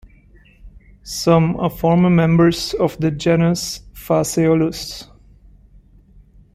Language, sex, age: English, female, 19-29